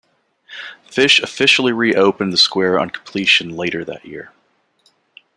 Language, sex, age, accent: English, male, 40-49, United States English